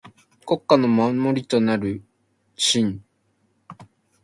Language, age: Japanese, under 19